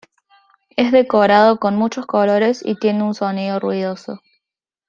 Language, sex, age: Spanish, female, 19-29